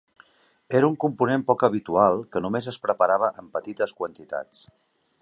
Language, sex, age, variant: Catalan, male, 50-59, Central